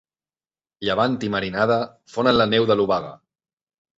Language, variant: Catalan, Central